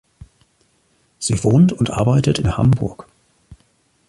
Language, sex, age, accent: German, male, 40-49, Deutschland Deutsch